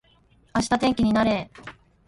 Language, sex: Japanese, female